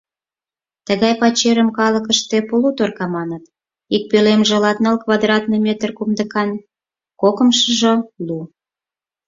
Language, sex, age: Mari, female, 40-49